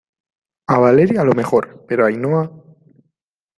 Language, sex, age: Spanish, male, 19-29